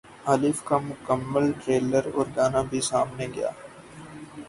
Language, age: Urdu, 19-29